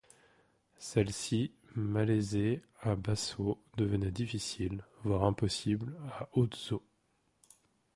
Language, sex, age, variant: French, male, 19-29, Français de métropole